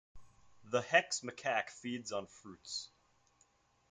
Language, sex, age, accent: English, male, 19-29, United States English